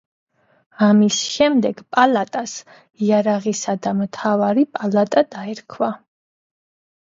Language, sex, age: Georgian, female, 30-39